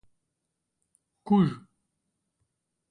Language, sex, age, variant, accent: Portuguese, male, 30-39, Portuguese (Brasil), Gaucho